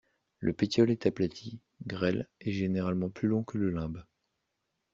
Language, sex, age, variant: French, male, 19-29, Français de métropole